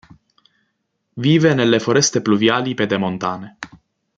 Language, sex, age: Italian, male, 19-29